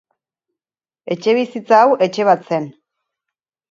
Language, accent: Basque, Erdialdekoa edo Nafarra (Gipuzkoa, Nafarroa)